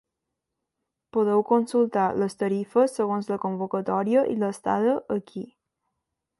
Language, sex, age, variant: Catalan, female, under 19, Balear